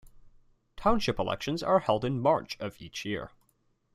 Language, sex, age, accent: English, male, 19-29, England English